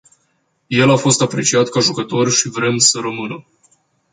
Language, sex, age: Romanian, male, 19-29